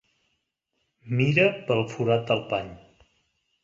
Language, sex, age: Catalan, male, 50-59